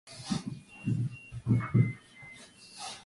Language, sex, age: English, female, 19-29